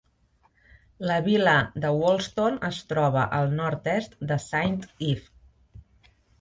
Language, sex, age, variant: Catalan, female, 40-49, Central